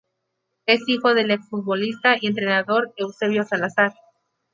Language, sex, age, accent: Spanish, female, 30-39, México